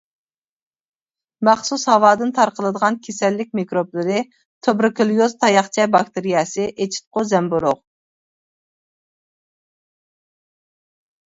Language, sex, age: Uyghur, female, 30-39